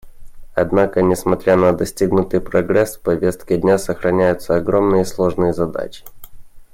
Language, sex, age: Russian, male, 19-29